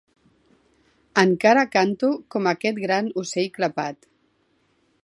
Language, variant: Catalan, Central